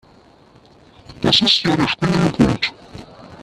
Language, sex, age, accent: German, male, 30-39, Deutschland Deutsch